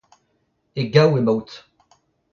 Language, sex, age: Breton, male, 30-39